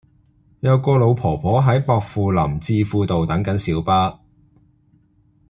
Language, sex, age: Cantonese, male, 30-39